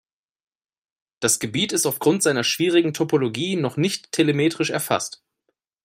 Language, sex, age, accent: German, male, 30-39, Deutschland Deutsch